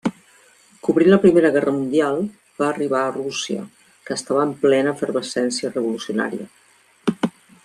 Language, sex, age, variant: Catalan, female, 50-59, Central